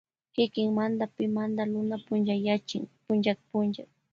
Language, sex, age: Loja Highland Quichua, female, 19-29